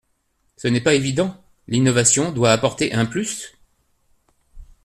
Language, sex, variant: French, male, Français de métropole